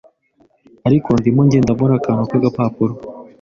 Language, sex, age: Kinyarwanda, male, 19-29